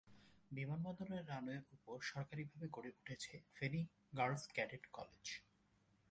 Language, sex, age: Bengali, male, 19-29